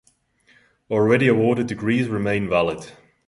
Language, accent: English, England English